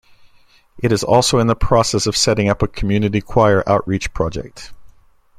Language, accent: English, United States English